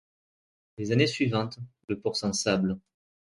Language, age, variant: French, 30-39, Français de métropole